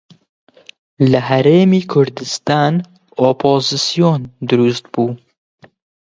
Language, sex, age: Central Kurdish, male, under 19